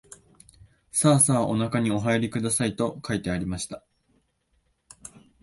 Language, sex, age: Japanese, male, 19-29